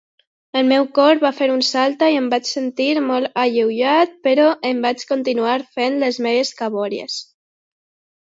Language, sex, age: Catalan, female, under 19